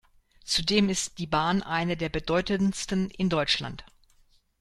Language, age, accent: German, 60-69, Deutschland Deutsch